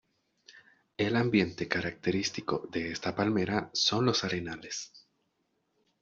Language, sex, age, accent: Spanish, male, 30-39, América central